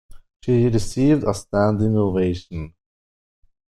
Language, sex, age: English, male, 19-29